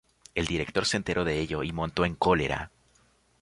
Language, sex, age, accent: Spanish, male, under 19, Andino-Pacífico: Colombia, Perú, Ecuador, oeste de Bolivia y Venezuela andina